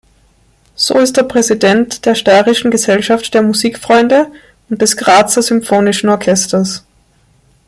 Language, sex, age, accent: German, female, 19-29, Österreichisches Deutsch